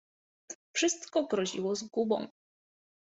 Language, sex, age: Polish, female, 30-39